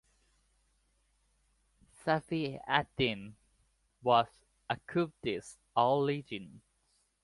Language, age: English, 19-29